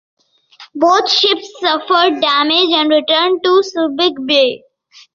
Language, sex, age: English, female, 19-29